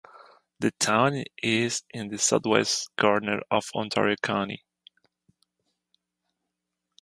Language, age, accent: English, 40-49, United States English